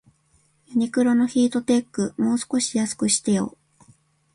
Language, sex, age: Japanese, female, 40-49